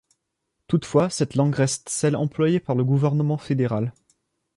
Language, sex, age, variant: French, male, 19-29, Français de métropole